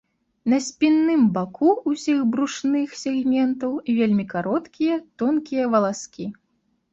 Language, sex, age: Belarusian, female, 19-29